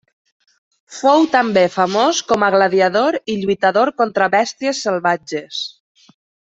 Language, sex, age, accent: Catalan, female, 30-39, valencià